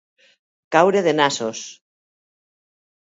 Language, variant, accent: Catalan, Valencià meridional, valencià